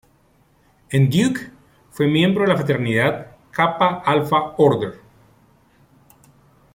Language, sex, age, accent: Spanish, male, 40-49, Caribe: Cuba, Venezuela, Puerto Rico, República Dominicana, Panamá, Colombia caribeña, México caribeño, Costa del golfo de México